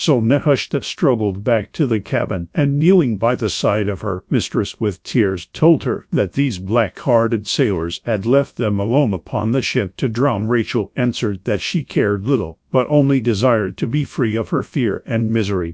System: TTS, GradTTS